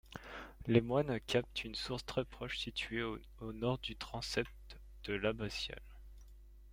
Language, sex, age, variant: French, male, 19-29, Français de métropole